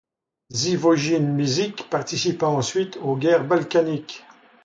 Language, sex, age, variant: French, male, 70-79, Français de métropole